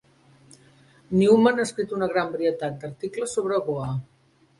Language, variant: Catalan, Central